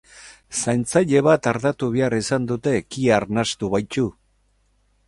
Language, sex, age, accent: Basque, male, 60-69, Mendebalekoa (Araba, Bizkaia, Gipuzkoako mendebaleko herri batzuk)